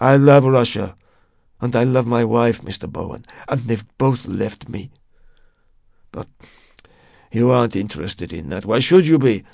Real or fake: real